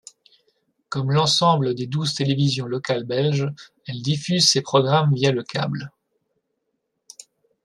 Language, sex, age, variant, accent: French, male, 30-39, Français d'Europe, Français de Belgique